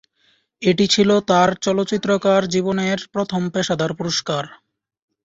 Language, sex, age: Bengali, male, 19-29